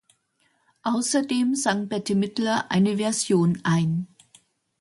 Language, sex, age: German, female, 60-69